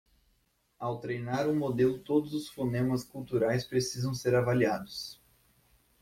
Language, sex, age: Portuguese, male, 19-29